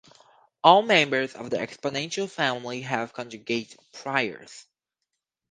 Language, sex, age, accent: English, female, 19-29, United States English